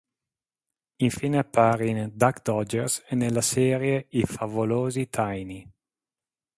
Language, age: Italian, 40-49